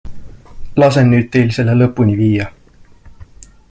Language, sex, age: Estonian, male, 19-29